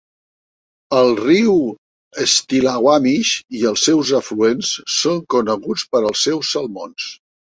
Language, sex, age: Catalan, male, 50-59